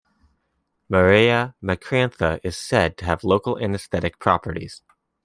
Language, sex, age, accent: English, male, 30-39, United States English